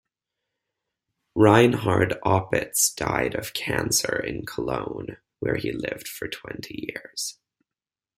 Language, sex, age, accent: English, male, 19-29, United States English